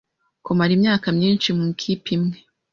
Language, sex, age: Kinyarwanda, female, 19-29